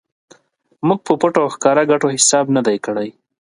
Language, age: Pashto, 30-39